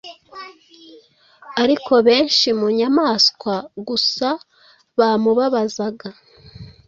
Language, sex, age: Kinyarwanda, female, 30-39